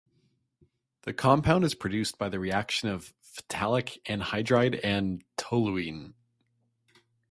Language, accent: English, United States English